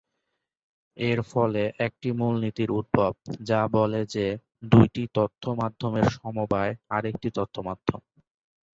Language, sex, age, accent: Bengali, male, 19-29, Native; শুদ্ধ